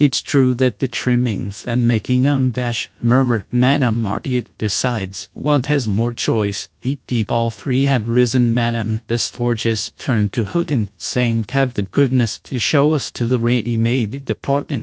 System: TTS, GlowTTS